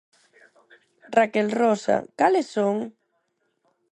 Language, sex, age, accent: Galician, female, under 19, Neofalante